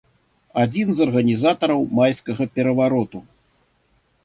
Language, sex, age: Belarusian, male, 50-59